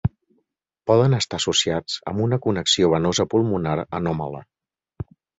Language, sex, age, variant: Catalan, male, 40-49, Central